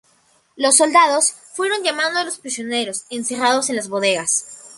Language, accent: Spanish, Andino-Pacífico: Colombia, Perú, Ecuador, oeste de Bolivia y Venezuela andina